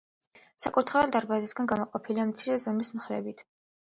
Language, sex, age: Georgian, female, 19-29